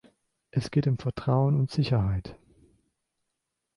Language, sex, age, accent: German, male, 19-29, Deutschland Deutsch